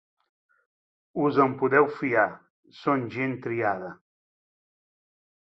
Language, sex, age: Catalan, male, 40-49